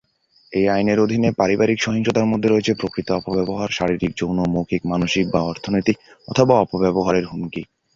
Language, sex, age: Bengali, male, 19-29